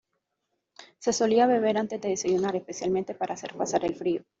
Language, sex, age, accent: Spanish, female, 19-29, América central